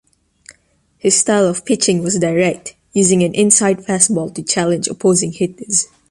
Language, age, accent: English, under 19, United States English